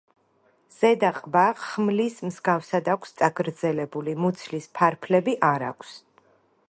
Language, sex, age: Georgian, female, 40-49